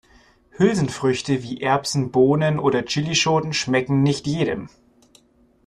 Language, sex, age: German, male, 19-29